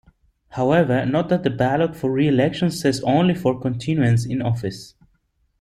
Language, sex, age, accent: English, male, 30-39, United States English